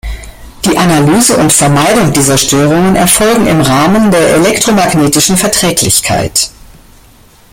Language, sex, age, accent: German, female, 60-69, Deutschland Deutsch